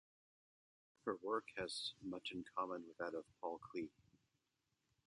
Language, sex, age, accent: English, male, 50-59, United States English